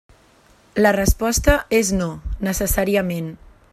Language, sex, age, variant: Catalan, female, 19-29, Central